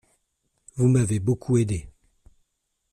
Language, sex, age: French, male, 30-39